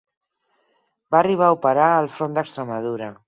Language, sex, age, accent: Catalan, female, 50-59, Barcelona